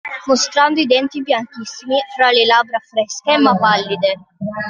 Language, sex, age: Italian, male, 50-59